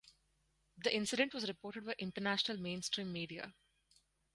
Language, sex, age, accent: English, female, 19-29, India and South Asia (India, Pakistan, Sri Lanka)